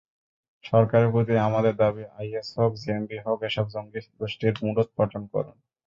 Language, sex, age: Bengali, male, 19-29